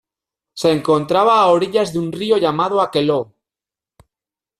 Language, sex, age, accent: Spanish, male, 40-49, España: Norte peninsular (Asturias, Castilla y León, Cantabria, País Vasco, Navarra, Aragón, La Rioja, Guadalajara, Cuenca)